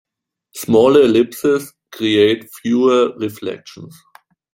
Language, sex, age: English, male, 19-29